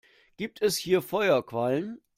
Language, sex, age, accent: German, male, 50-59, Deutschland Deutsch